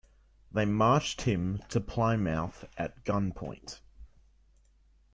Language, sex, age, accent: English, male, under 19, Australian English